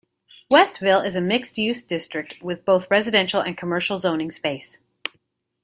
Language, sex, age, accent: English, female, 40-49, United States English